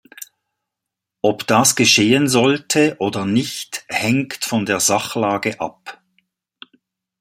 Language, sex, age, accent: German, male, 60-69, Schweizerdeutsch